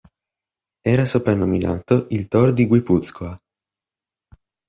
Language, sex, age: Italian, male, 19-29